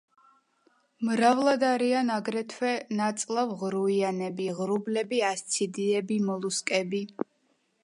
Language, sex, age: Georgian, female, 19-29